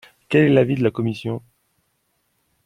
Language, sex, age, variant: French, male, 19-29, Français de métropole